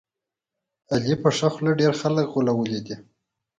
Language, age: Pashto, 30-39